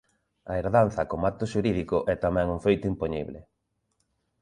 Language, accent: Galician, Normativo (estándar)